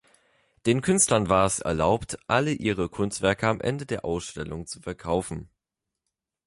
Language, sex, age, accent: German, male, under 19, Deutschland Deutsch